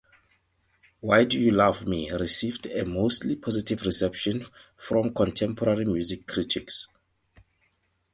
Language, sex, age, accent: English, male, 30-39, Southern African (South Africa, Zimbabwe, Namibia)